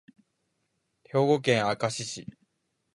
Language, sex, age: Japanese, male, 19-29